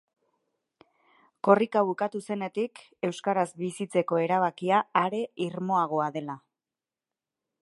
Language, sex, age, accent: Basque, female, 30-39, Erdialdekoa edo Nafarra (Gipuzkoa, Nafarroa)